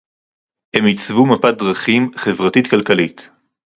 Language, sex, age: Hebrew, male, 19-29